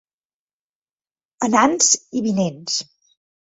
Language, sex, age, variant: Catalan, female, 19-29, Central